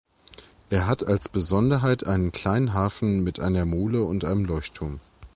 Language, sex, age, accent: German, male, 30-39, Deutschland Deutsch